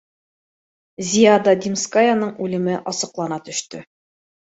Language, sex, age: Bashkir, female, 30-39